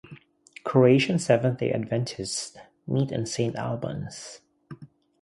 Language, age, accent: English, 30-39, Filipino